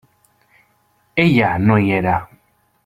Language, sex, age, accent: Catalan, male, 19-29, valencià